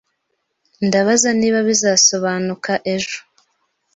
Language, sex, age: Kinyarwanda, female, 19-29